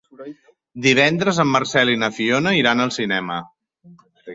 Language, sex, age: Catalan, male, 40-49